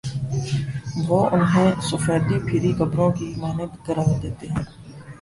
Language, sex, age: Urdu, male, 19-29